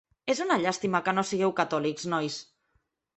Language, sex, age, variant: Catalan, female, 19-29, Central